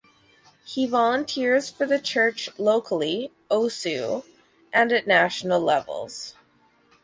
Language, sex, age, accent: English, female, 30-39, Canadian English